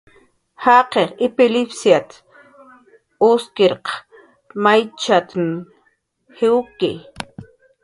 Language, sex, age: Jaqaru, female, 40-49